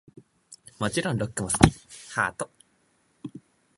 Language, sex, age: Japanese, male, under 19